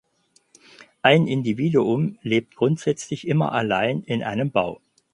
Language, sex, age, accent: German, male, 50-59, Deutschland Deutsch